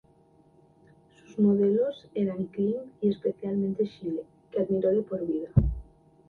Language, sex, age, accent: Spanish, female, under 19, España: Norte peninsular (Asturias, Castilla y León, Cantabria, País Vasco, Navarra, Aragón, La Rioja, Guadalajara, Cuenca)